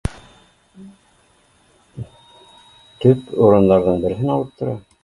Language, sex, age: Bashkir, male, 50-59